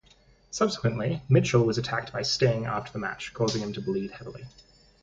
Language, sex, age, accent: English, male, 19-29, Australian English